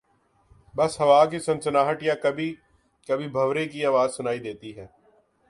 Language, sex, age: Urdu, male, 19-29